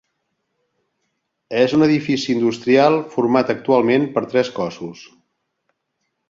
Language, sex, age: Catalan, male, 60-69